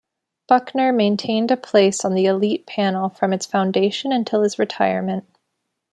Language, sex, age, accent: English, female, 19-29, United States English